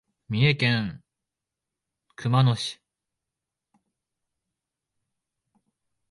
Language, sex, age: Japanese, male, 19-29